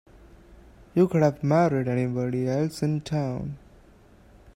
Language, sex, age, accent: English, male, 19-29, India and South Asia (India, Pakistan, Sri Lanka)